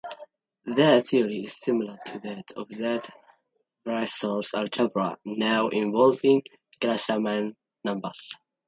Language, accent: English, United States English